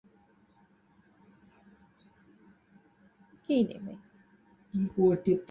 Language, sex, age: Bengali, female, 19-29